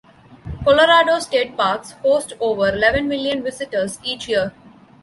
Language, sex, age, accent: English, female, 19-29, India and South Asia (India, Pakistan, Sri Lanka)